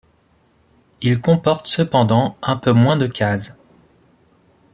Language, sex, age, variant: French, male, 30-39, Français de métropole